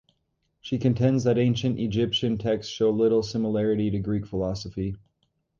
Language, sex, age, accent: English, male, 30-39, United States English